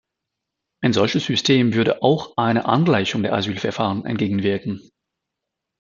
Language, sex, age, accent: German, male, 30-39, Deutschland Deutsch